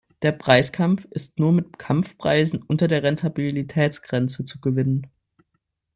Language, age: German, 19-29